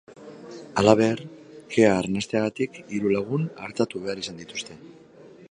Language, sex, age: Basque, male, 40-49